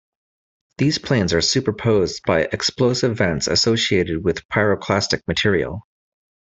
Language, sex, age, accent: English, male, 30-39, United States English